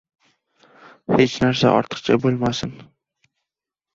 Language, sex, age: Uzbek, male, 19-29